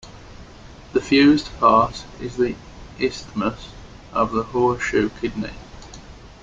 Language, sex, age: English, male, 19-29